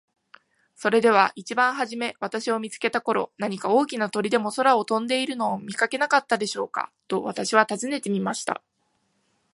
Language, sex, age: Japanese, female, 19-29